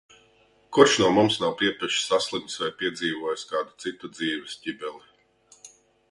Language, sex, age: Latvian, male, 40-49